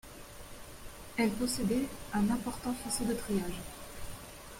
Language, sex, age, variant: French, female, 50-59, Français de métropole